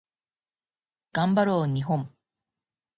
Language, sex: Japanese, female